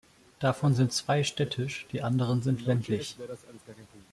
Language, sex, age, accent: German, male, 19-29, Deutschland Deutsch